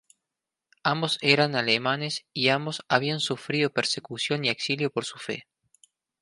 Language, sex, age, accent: Spanish, male, 19-29, Rioplatense: Argentina, Uruguay, este de Bolivia, Paraguay